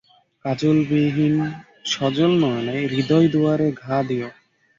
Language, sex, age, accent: Bengali, male, 19-29, শুদ্ধ